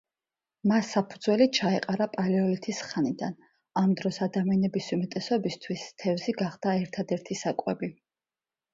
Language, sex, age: Georgian, female, 30-39